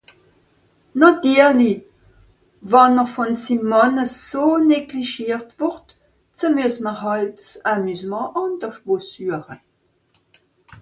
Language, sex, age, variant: Swiss German, female, 60-69, Nordniederàlemmànisch (Rishoffe, Zàwere, Bùsswìller, Hawenau, Brüemt, Stroossbùri, Molse, Dàmbàch, Schlettstàtt, Pfàlzbùri usw.)